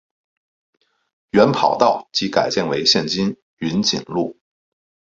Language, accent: Chinese, 出生地：北京市